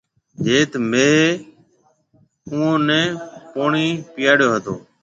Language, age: Marwari (Pakistan), 40-49